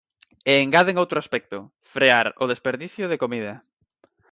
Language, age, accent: Galician, 19-29, Atlántico (seseo e gheada); Normativo (estándar)